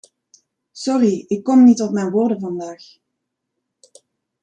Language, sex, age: Dutch, female, 30-39